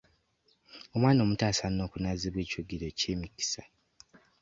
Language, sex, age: Ganda, male, 19-29